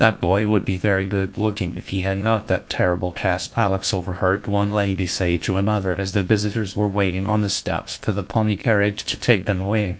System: TTS, GlowTTS